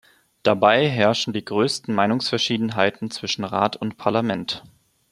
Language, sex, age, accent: German, male, 19-29, Deutschland Deutsch